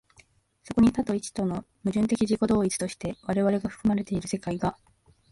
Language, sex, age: Japanese, female, 19-29